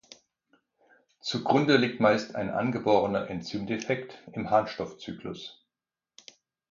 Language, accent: German, Deutschland Deutsch